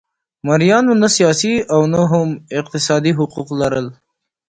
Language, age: Pashto, 40-49